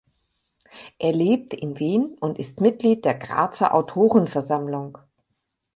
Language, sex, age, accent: German, female, 50-59, Deutschland Deutsch